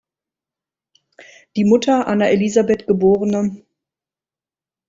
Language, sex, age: German, female, 50-59